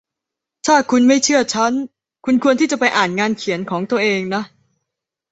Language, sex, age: Thai, female, under 19